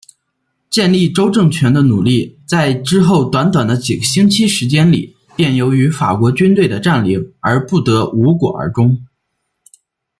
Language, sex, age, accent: Chinese, male, 19-29, 出生地：山西省